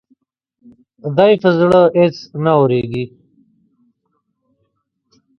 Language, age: Pashto, 30-39